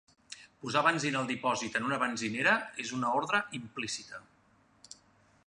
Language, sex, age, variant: Catalan, male, 40-49, Central